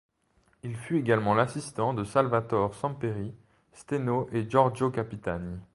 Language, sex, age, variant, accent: French, male, 19-29, Français d'Europe, Français de Suisse